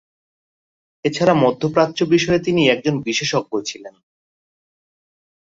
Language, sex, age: Bengali, male, 30-39